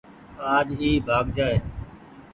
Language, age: Goaria, 19-29